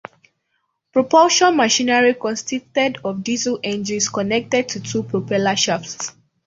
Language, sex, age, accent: English, female, under 19, Southern African (South Africa, Zimbabwe, Namibia)